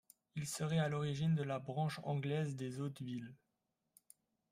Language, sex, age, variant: French, male, 19-29, Français de métropole